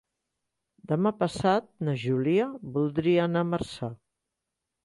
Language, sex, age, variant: Catalan, female, 60-69, Central